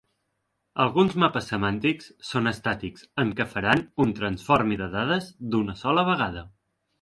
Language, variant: Catalan, Central